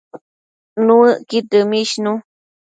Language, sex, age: Matsés, female, 30-39